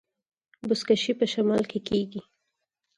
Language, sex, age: Pashto, female, 19-29